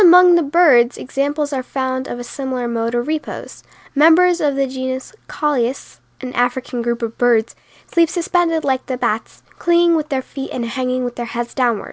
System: none